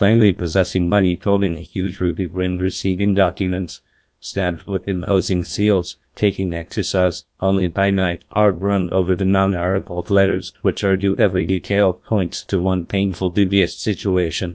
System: TTS, GlowTTS